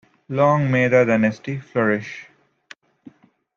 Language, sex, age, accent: English, male, 19-29, United States English